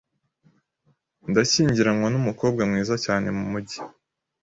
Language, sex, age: Kinyarwanda, male, 40-49